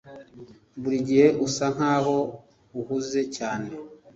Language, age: Kinyarwanda, 30-39